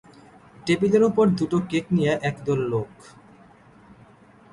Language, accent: Bengali, Bangladeshi